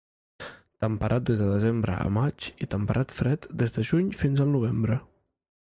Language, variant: Catalan, Central